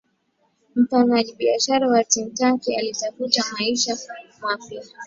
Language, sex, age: Swahili, female, 19-29